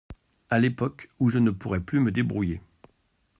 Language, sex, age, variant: French, male, 50-59, Français de métropole